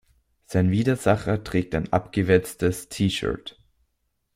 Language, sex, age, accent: German, male, under 19, Österreichisches Deutsch